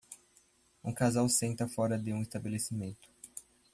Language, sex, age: Portuguese, male, 19-29